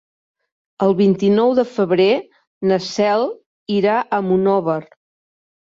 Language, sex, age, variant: Catalan, female, 50-59, Central